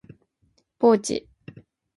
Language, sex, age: Japanese, female, 19-29